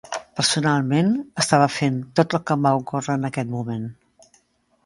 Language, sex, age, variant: Catalan, female, 70-79, Central